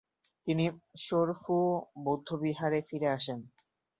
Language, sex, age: Bengali, male, 19-29